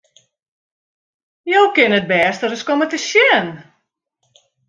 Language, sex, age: Western Frisian, female, 50-59